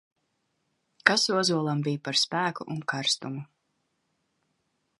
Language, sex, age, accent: Latvian, female, 30-39, bez akcenta